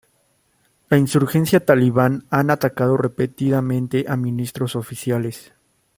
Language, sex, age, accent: Spanish, male, 19-29, México